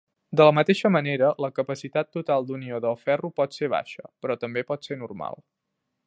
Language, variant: Catalan, Central